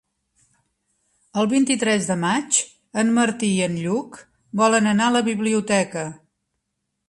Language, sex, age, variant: Catalan, female, 60-69, Central